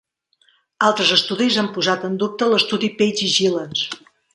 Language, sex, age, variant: Catalan, female, 40-49, Central